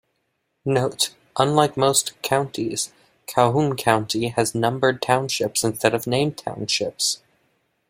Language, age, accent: English, under 19, United States English